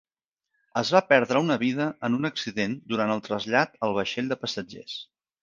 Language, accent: Catalan, Català central